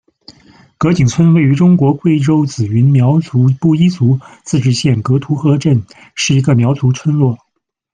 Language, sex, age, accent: Chinese, male, 30-39, 出生地：山东省